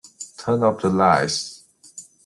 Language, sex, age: English, male, 40-49